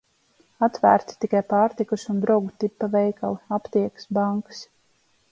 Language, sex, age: Latvian, female, 30-39